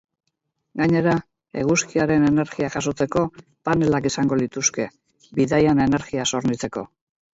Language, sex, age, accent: Basque, female, 70-79, Mendebalekoa (Araba, Bizkaia, Gipuzkoako mendebaleko herri batzuk)